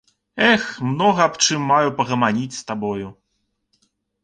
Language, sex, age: Belarusian, male, 30-39